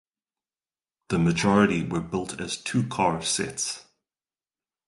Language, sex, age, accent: English, male, 40-49, Southern African (South Africa, Zimbabwe, Namibia)